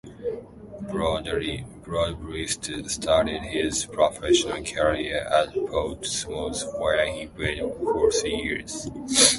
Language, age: English, under 19